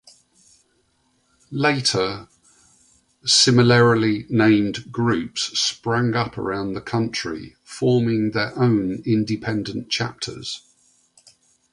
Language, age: English, 60-69